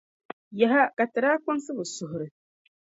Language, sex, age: Dagbani, female, 30-39